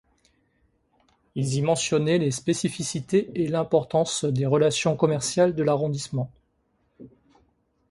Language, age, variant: French, 50-59, Français de métropole